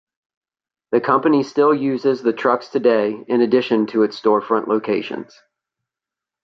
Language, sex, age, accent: English, male, 30-39, United States English